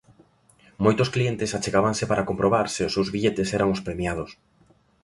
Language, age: Galician, 19-29